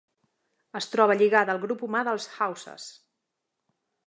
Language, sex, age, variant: Catalan, female, 30-39, Central